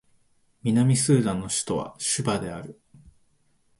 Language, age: Japanese, 19-29